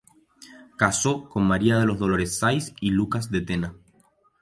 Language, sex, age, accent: Spanish, male, 19-29, España: Islas Canarias